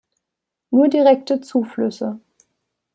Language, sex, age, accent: German, female, 19-29, Deutschland Deutsch